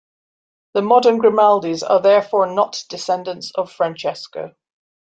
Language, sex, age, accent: English, female, 50-59, Scottish English